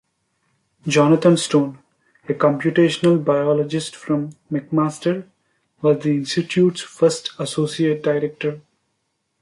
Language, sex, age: English, male, 19-29